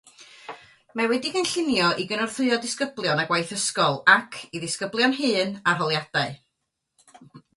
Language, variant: Welsh, North-Western Welsh